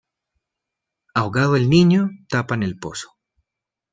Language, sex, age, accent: Spanish, male, 30-39, Andino-Pacífico: Colombia, Perú, Ecuador, oeste de Bolivia y Venezuela andina